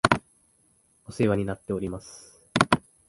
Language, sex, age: Japanese, male, 19-29